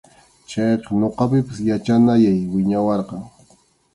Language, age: Arequipa-La Unión Quechua, 19-29